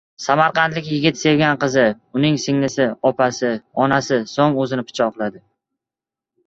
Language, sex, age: Uzbek, male, 19-29